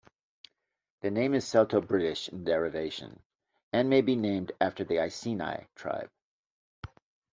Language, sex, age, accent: English, male, 50-59, United States English